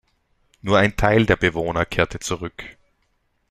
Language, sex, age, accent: German, male, 19-29, Österreichisches Deutsch